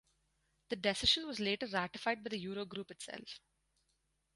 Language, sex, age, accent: English, female, 19-29, India and South Asia (India, Pakistan, Sri Lanka)